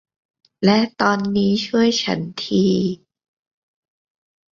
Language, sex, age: Thai, female, 50-59